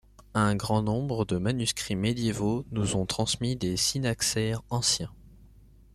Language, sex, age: French, male, under 19